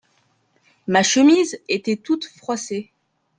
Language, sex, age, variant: French, female, 40-49, Français de métropole